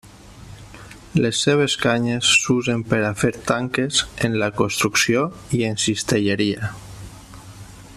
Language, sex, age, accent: Catalan, male, 40-49, valencià